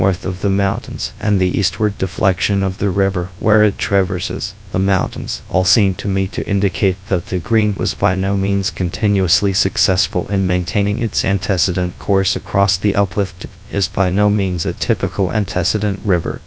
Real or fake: fake